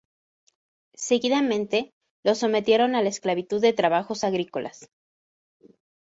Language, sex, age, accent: Spanish, female, 19-29, México